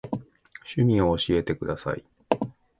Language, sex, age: Japanese, male, 40-49